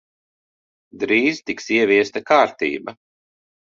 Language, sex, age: Latvian, male, 40-49